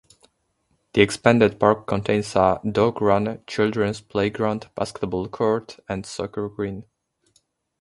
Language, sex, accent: English, male, United States English